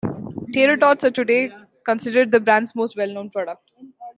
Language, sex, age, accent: English, female, 19-29, India and South Asia (India, Pakistan, Sri Lanka)